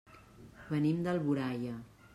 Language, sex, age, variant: Catalan, female, 40-49, Central